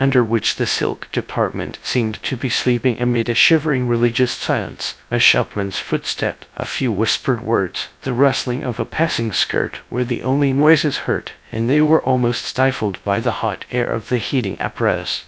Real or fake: fake